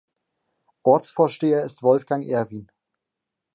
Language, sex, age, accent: German, male, 19-29, Deutschland Deutsch